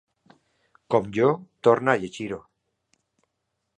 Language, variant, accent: Catalan, Valencià central, valencià